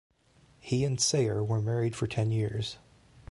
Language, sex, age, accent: English, male, 40-49, Canadian English